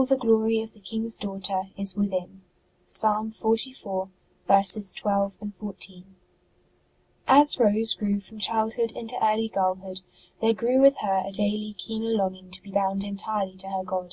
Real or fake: real